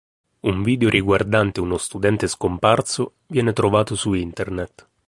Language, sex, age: Italian, male, 30-39